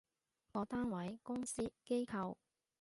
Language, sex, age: Cantonese, female, 30-39